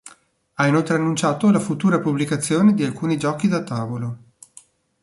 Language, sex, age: Italian, male, 40-49